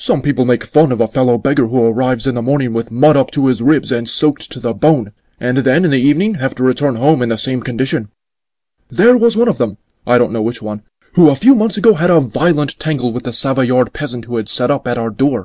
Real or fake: real